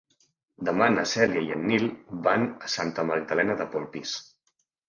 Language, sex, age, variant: Catalan, male, 19-29, Central